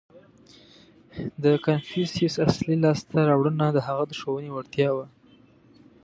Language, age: Pashto, 19-29